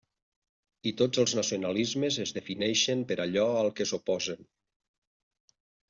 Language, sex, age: Catalan, male, 40-49